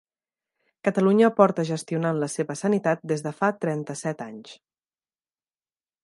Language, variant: Catalan, Central